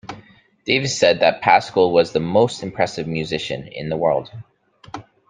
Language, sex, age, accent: English, male, 30-39, Canadian English